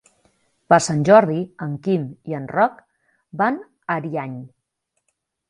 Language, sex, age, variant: Catalan, female, 40-49, Central